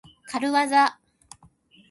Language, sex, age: Japanese, female, 19-29